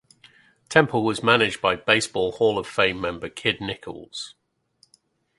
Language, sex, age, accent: English, male, 50-59, England English